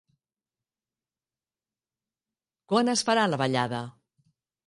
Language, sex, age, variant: Catalan, female, 50-59, Central